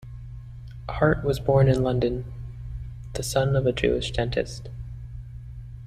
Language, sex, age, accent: English, male, 19-29, United States English